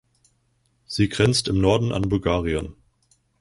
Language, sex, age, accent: German, male, 19-29, Deutschland Deutsch